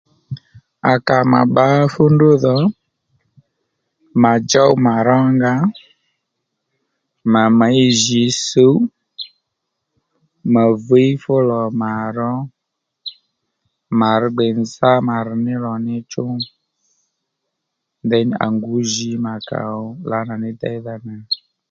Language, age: Lendu, 40-49